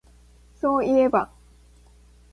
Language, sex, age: Japanese, female, 19-29